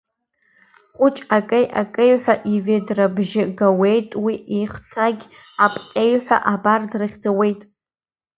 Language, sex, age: Abkhazian, female, under 19